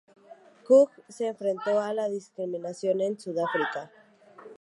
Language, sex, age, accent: Spanish, female, under 19, México